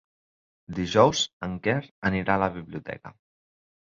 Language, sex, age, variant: Catalan, male, 30-39, Central